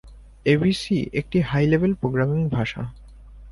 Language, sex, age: Bengali, male, 19-29